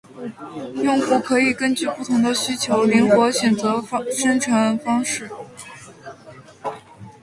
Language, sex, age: Chinese, female, 19-29